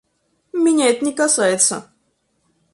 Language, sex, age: Russian, female, 19-29